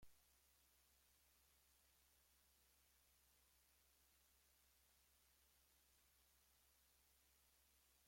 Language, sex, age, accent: English, male, 70-79, England English